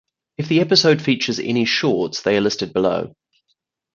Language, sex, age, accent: English, male, 30-39, England English; New Zealand English